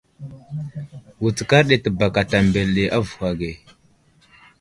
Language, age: Wuzlam, 19-29